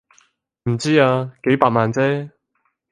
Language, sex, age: Cantonese, male, 30-39